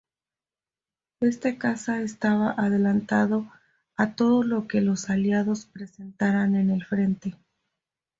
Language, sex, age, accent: Spanish, female, 30-39, México